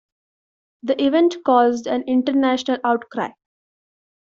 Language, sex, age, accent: English, female, 19-29, India and South Asia (India, Pakistan, Sri Lanka)